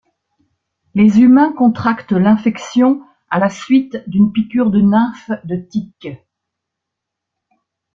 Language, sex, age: French, female, 70-79